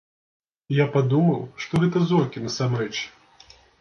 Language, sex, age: Belarusian, male, 30-39